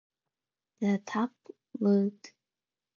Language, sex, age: English, female, 19-29